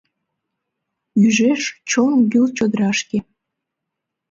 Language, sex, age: Mari, female, under 19